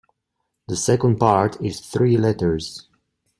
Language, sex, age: English, male, 30-39